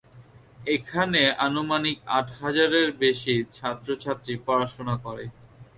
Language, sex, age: Bengali, male, 30-39